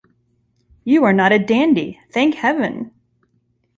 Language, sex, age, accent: English, female, 40-49, United States English